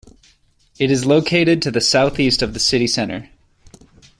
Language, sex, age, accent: English, male, 19-29, United States English